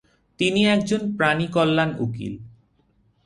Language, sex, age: Bengali, male, 19-29